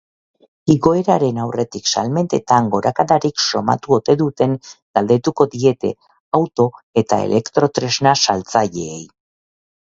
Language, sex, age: Basque, female, 40-49